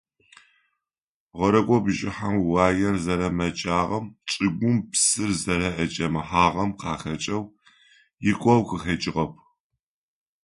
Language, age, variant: Adyghe, 50-59, Адыгабзэ (Кирил, пстэумэ зэдыряе)